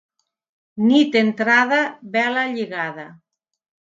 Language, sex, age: Catalan, female, 50-59